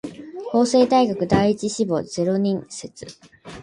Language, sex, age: Japanese, female, 30-39